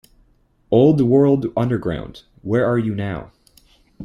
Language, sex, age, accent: English, male, 19-29, United States English